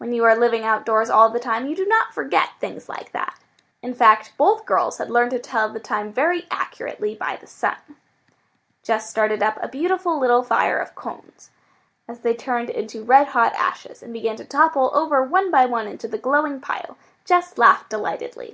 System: none